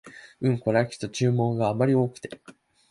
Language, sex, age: Japanese, male, 19-29